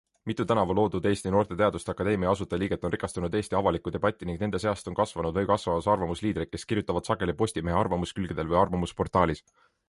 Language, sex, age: Estonian, male, 19-29